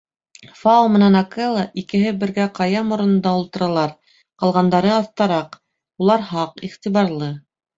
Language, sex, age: Bashkir, female, 30-39